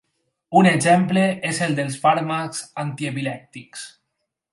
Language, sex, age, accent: Catalan, male, 19-29, valencià